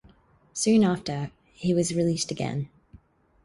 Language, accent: English, Australian English